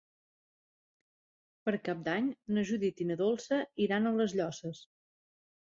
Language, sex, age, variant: Catalan, female, 40-49, Central